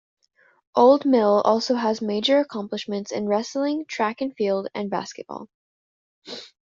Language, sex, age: English, female, under 19